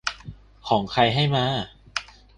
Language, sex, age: Thai, male, 19-29